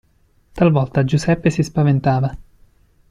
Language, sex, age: Italian, male, 30-39